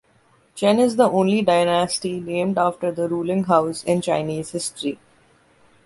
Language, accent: English, India and South Asia (India, Pakistan, Sri Lanka)